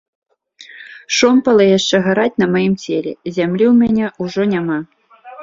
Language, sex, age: Belarusian, female, 30-39